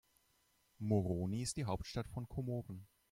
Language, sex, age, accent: German, male, 19-29, Deutschland Deutsch